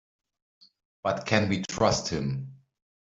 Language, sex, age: English, male, 50-59